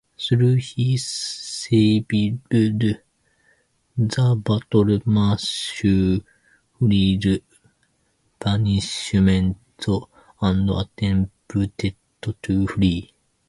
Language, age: English, 19-29